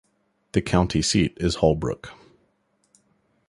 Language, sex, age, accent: English, male, 40-49, United States English